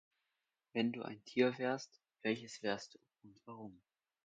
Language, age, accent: German, under 19, Deutschland Deutsch